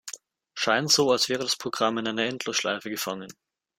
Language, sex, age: German, male, under 19